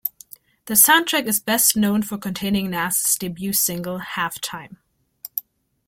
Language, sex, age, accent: English, female, 19-29, United States English